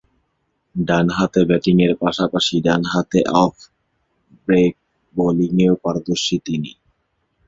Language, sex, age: Bengali, male, 19-29